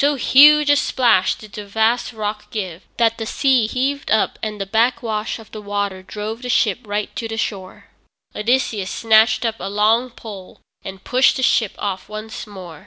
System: none